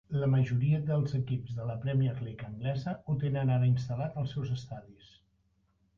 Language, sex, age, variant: Catalan, male, 60-69, Central